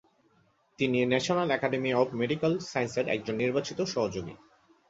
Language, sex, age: Bengali, male, 19-29